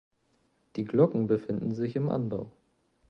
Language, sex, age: German, male, 19-29